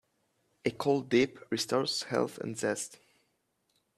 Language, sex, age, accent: English, male, under 19, United States English